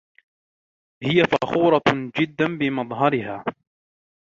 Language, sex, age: Arabic, male, 19-29